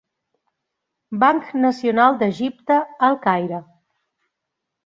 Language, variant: Catalan, Central